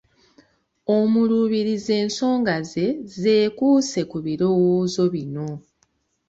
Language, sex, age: Ganda, female, 30-39